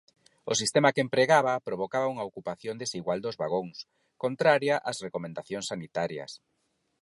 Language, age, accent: Galician, 40-49, Normativo (estándar); Neofalante